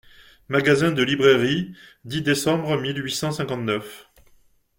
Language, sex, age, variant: French, male, 40-49, Français de métropole